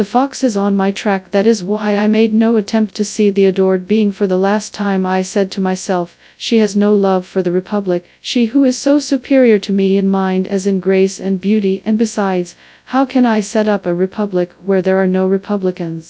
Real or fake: fake